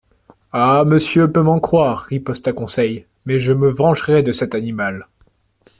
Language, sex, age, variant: French, male, 19-29, Français de métropole